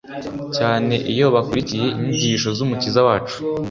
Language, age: Kinyarwanda, under 19